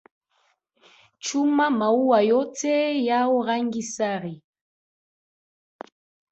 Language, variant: Swahili, Kiswahili cha Bara ya Tanzania